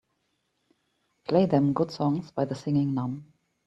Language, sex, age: English, female, 50-59